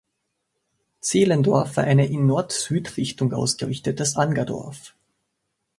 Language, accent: German, Österreichisches Deutsch